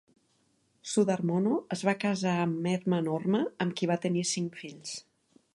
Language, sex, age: Catalan, female, 50-59